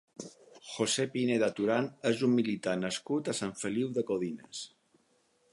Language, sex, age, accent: Catalan, male, 50-59, mallorquí